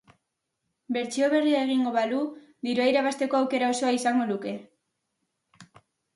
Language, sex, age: Basque, female, under 19